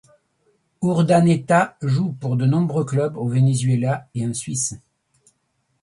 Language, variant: French, Français de métropole